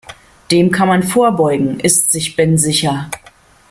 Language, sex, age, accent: German, female, 50-59, Deutschland Deutsch